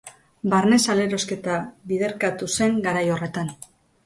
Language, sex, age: Basque, female, 50-59